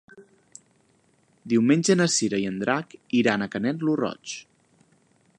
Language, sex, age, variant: Catalan, male, 19-29, Central